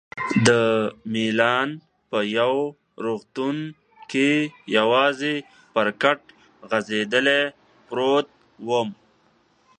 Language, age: Pashto, 19-29